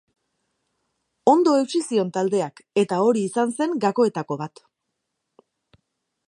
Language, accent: Basque, Erdialdekoa edo Nafarra (Gipuzkoa, Nafarroa)